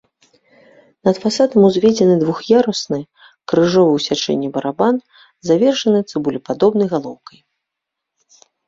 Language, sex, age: Belarusian, female, 30-39